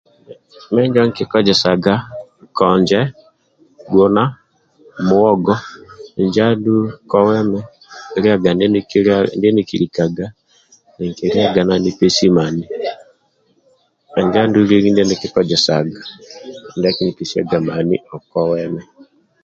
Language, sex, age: Amba (Uganda), male, 30-39